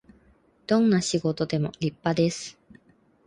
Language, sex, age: Japanese, female, 30-39